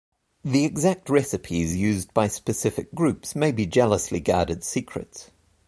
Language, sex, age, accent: English, male, 30-39, New Zealand English